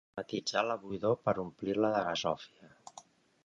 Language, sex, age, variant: Catalan, female, under 19, Central